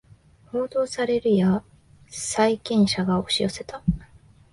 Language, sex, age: Japanese, female, 19-29